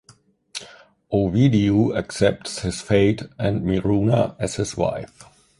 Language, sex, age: English, male, 40-49